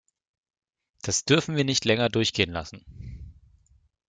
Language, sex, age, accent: German, male, 30-39, Deutschland Deutsch